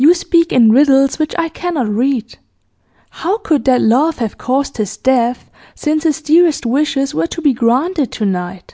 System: none